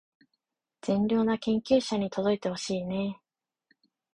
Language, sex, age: Japanese, female, 19-29